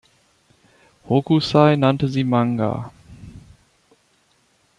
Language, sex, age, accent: German, male, 19-29, Deutschland Deutsch